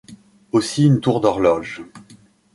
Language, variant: French, Français de métropole